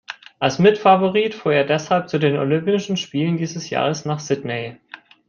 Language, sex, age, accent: German, male, 19-29, Deutschland Deutsch